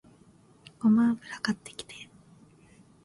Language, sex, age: Japanese, female, under 19